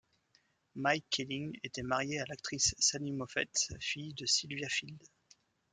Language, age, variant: French, 19-29, Français de métropole